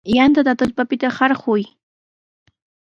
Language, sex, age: Sihuas Ancash Quechua, female, 19-29